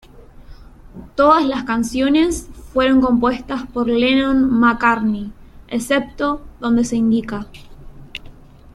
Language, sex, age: Spanish, female, 19-29